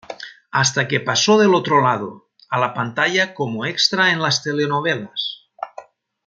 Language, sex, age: Spanish, male, 40-49